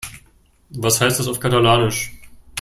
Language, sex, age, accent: German, male, 19-29, Deutschland Deutsch